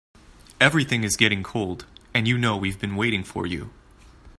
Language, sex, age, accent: English, male, 19-29, Canadian English